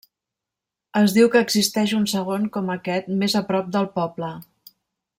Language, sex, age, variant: Catalan, female, 50-59, Central